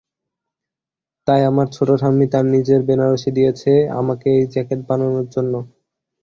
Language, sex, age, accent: Bengali, male, under 19, শুদ্ধ